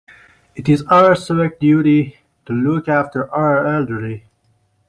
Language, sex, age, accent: English, male, 19-29, United States English